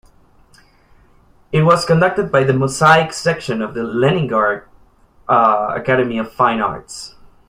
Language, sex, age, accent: English, male, 30-39, United States English